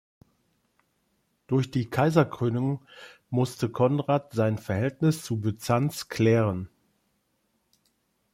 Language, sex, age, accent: German, male, 50-59, Deutschland Deutsch